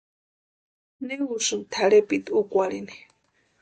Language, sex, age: Western Highland Purepecha, female, 19-29